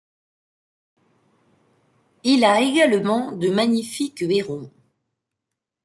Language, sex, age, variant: French, female, 40-49, Français de métropole